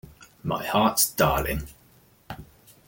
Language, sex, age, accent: English, male, 40-49, England English